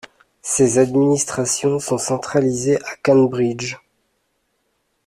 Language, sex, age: French, male, 19-29